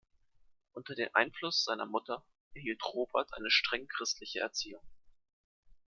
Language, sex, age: German, male, 19-29